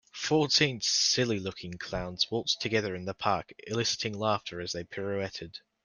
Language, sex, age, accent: English, male, 19-29, Australian English